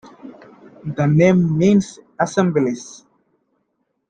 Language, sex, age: English, male, 19-29